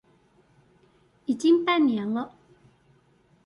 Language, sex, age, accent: Chinese, female, 40-49, 出生地：臺北市